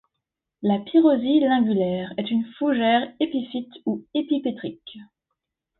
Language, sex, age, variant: French, female, 19-29, Français de métropole